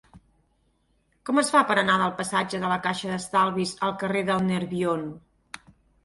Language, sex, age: Catalan, female, 50-59